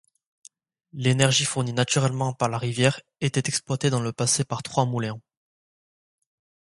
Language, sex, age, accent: French, male, under 19, Français du sud de la France